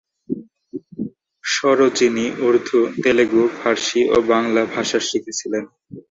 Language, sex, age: Bengali, male, 19-29